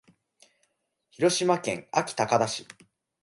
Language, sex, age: Japanese, male, under 19